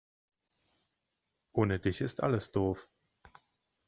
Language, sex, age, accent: German, male, 30-39, Deutschland Deutsch